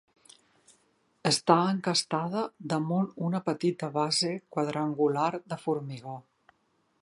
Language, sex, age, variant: Catalan, female, 60-69, Central